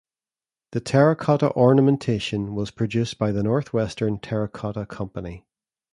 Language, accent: English, Northern Irish